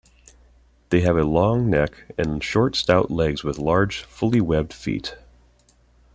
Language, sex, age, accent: English, male, 19-29, United States English